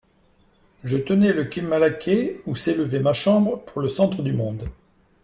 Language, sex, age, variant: French, male, 40-49, Français de métropole